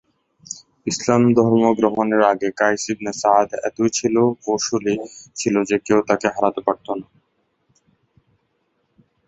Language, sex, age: Bengali, male, 19-29